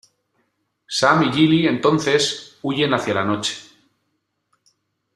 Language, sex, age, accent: Spanish, male, 50-59, España: Norte peninsular (Asturias, Castilla y León, Cantabria, País Vasco, Navarra, Aragón, La Rioja, Guadalajara, Cuenca)